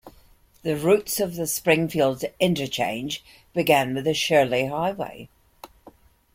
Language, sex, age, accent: English, female, 60-69, Scottish English